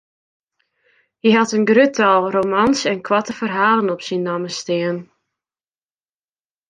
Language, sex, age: Western Frisian, female, 19-29